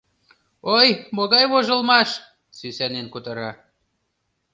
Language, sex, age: Mari, male, 30-39